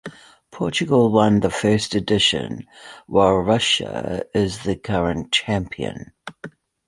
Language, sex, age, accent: English, female, 50-59, New Zealand English